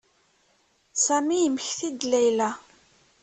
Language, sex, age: Kabyle, female, 30-39